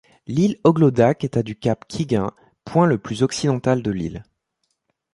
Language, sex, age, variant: French, male, 19-29, Français de métropole